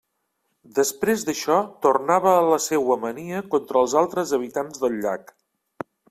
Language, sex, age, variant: Catalan, male, 50-59, Central